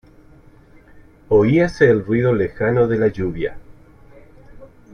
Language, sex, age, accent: Spanish, male, 40-49, Chileno: Chile, Cuyo